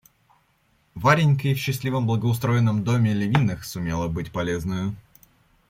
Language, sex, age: Russian, male, under 19